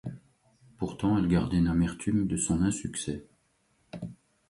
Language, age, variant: French, 40-49, Français de métropole